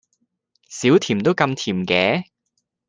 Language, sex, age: Cantonese, male, 19-29